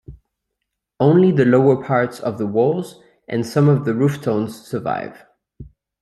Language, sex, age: English, male, 30-39